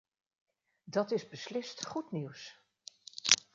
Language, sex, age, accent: Dutch, female, 60-69, Nederlands Nederlands